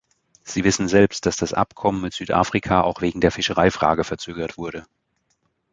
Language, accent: German, Deutschland Deutsch